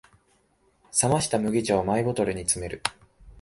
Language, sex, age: Japanese, male, 19-29